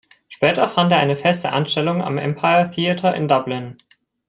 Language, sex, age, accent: German, male, 19-29, Deutschland Deutsch